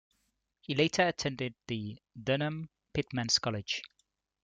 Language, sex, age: English, male, 30-39